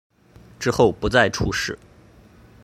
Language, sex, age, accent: Chinese, male, 30-39, 出生地：河南省